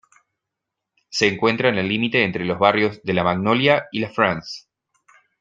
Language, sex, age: Spanish, male, 19-29